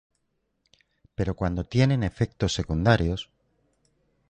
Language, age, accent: Spanish, 50-59, España: Norte peninsular (Asturias, Castilla y León, Cantabria, País Vasco, Navarra, Aragón, La Rioja, Guadalajara, Cuenca)